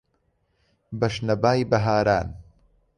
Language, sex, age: Central Kurdish, male, 19-29